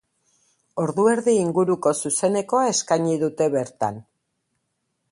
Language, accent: Basque, Mendebalekoa (Araba, Bizkaia, Gipuzkoako mendebaleko herri batzuk)